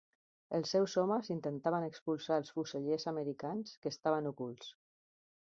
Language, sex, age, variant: Catalan, female, 50-59, Central